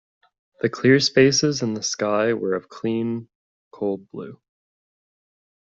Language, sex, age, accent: English, male, 19-29, Canadian English